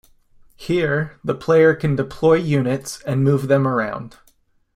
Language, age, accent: English, 30-39, United States English